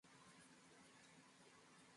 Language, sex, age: Swahili, female, 19-29